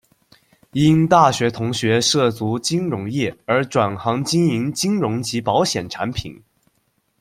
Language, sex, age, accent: Chinese, male, under 19, 出生地：江西省